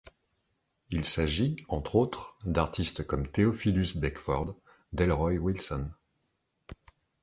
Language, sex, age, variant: French, male, 50-59, Français de métropole